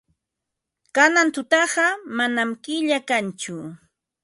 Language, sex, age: Ambo-Pasco Quechua, female, 50-59